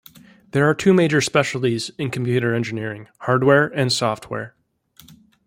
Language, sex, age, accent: English, male, 30-39, United States English